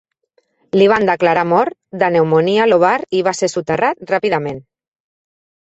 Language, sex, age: Catalan, female, 40-49